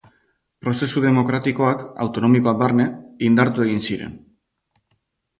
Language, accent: Basque, Mendebalekoa (Araba, Bizkaia, Gipuzkoako mendebaleko herri batzuk)